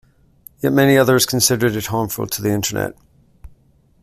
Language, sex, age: English, male, 40-49